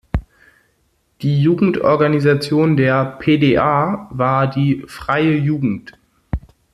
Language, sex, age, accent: German, male, 19-29, Deutschland Deutsch